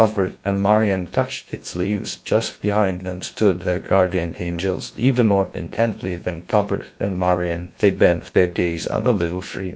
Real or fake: fake